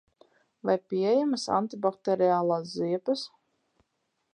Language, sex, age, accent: Latvian, female, 30-39, bez akcenta